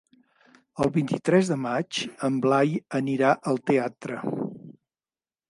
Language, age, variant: Catalan, 60-69, Central